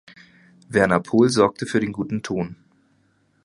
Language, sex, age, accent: German, male, 19-29, Deutschland Deutsch